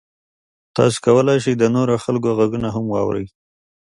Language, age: Pashto, 30-39